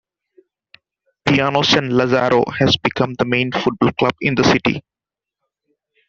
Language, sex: English, male